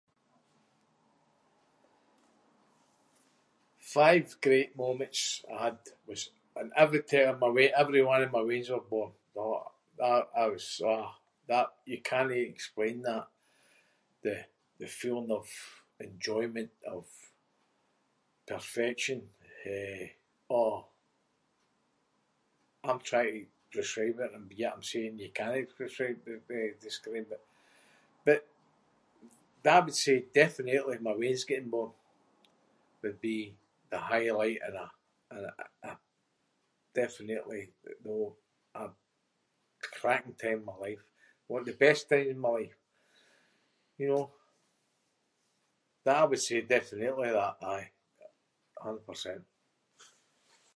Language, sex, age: Scots, male, 60-69